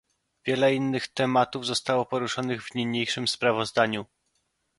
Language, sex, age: Polish, male, 30-39